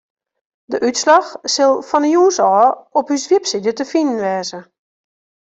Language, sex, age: Western Frisian, female, 40-49